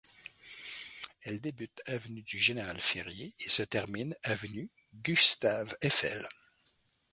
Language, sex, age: French, male, 50-59